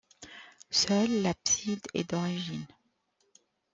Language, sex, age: French, male, 40-49